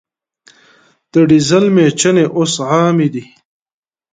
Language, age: Pashto, 30-39